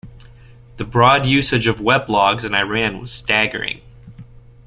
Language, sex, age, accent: English, male, 19-29, United States English